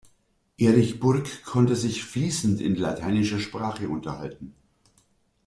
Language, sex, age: German, male, 50-59